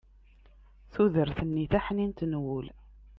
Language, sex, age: Kabyle, female, 19-29